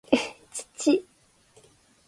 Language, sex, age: Japanese, female, 19-29